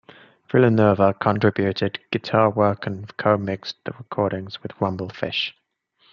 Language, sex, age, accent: English, male, 19-29, England English